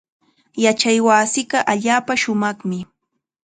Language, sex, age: Chiquián Ancash Quechua, female, 19-29